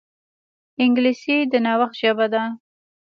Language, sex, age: Pashto, female, 19-29